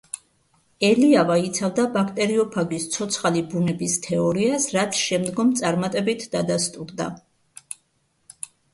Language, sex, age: Georgian, female, 50-59